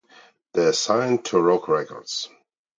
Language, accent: English, Russian